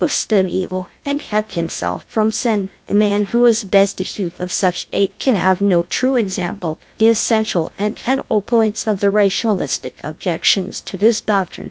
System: TTS, GlowTTS